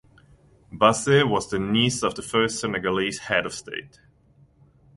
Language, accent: English, England English